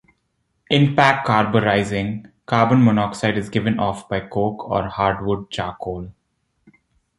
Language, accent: English, India and South Asia (India, Pakistan, Sri Lanka)